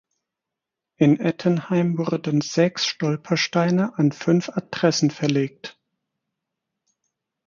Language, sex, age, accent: German, male, 30-39, Deutschland Deutsch